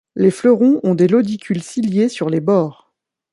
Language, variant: French, Français de métropole